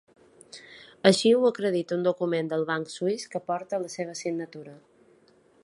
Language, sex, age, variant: Catalan, female, 30-39, Balear